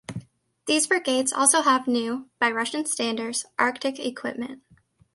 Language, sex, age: English, female, under 19